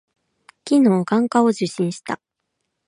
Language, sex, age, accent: Japanese, female, 19-29, 関西